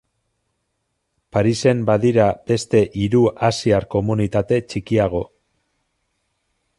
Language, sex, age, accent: Basque, male, 40-49, Mendebalekoa (Araba, Bizkaia, Gipuzkoako mendebaleko herri batzuk)